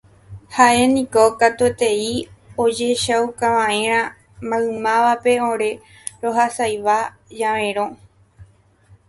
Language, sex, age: Guarani, female, 19-29